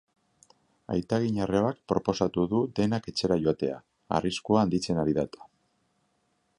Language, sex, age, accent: Basque, male, 40-49, Mendebalekoa (Araba, Bizkaia, Gipuzkoako mendebaleko herri batzuk)